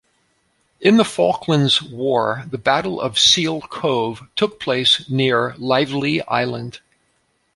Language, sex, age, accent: English, male, 50-59, United States English